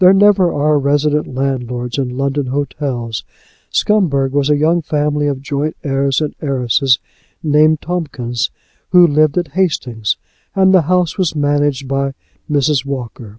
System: none